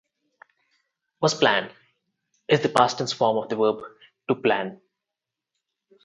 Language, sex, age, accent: English, male, 19-29, India and South Asia (India, Pakistan, Sri Lanka)